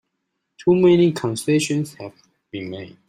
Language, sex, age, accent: English, male, 19-29, Hong Kong English